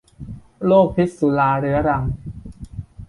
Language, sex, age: Thai, male, 19-29